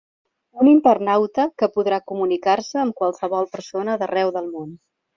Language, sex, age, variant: Catalan, female, 40-49, Central